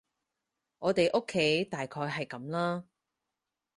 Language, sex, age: Cantonese, female, 30-39